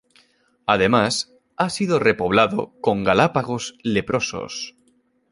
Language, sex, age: Spanish, male, 19-29